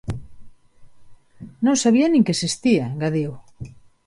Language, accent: Galician, Neofalante